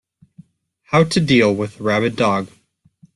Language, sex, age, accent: English, male, 19-29, United States English